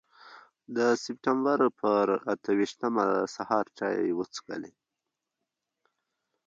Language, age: Pashto, 19-29